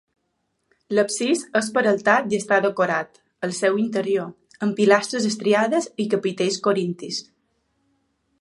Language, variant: Catalan, Balear